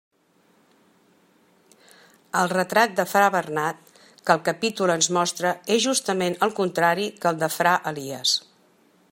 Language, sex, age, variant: Catalan, female, 60-69, Central